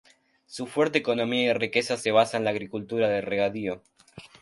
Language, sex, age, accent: Spanish, male, under 19, Rioplatense: Argentina, Uruguay, este de Bolivia, Paraguay